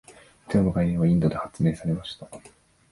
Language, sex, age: Japanese, male, 19-29